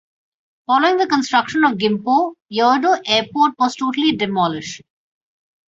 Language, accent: English, India and South Asia (India, Pakistan, Sri Lanka)